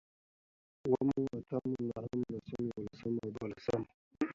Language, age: Pashto, under 19